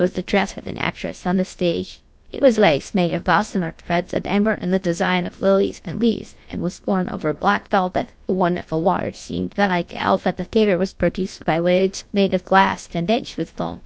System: TTS, GlowTTS